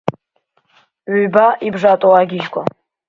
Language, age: Abkhazian, under 19